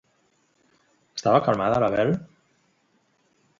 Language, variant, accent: Catalan, Central, central